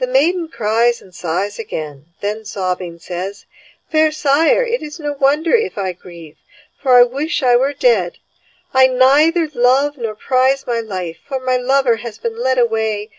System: none